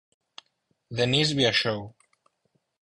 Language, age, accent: Galician, 30-39, Normativo (estándar)